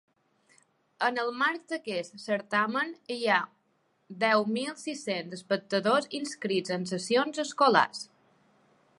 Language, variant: Catalan, Balear